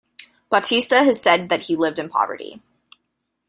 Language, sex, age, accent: English, female, 19-29, United States English